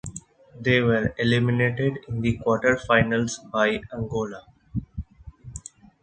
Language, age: English, 19-29